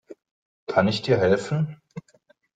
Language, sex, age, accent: German, male, 30-39, Deutschland Deutsch